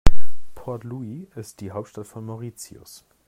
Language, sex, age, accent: German, male, 40-49, Deutschland Deutsch